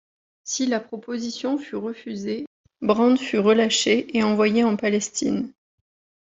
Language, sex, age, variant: French, female, 30-39, Français de métropole